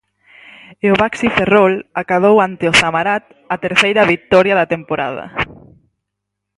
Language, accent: Galician, Normativo (estándar)